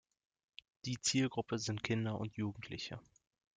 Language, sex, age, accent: German, male, 19-29, Deutschland Deutsch